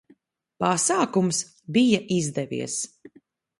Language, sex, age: Latvian, female, 19-29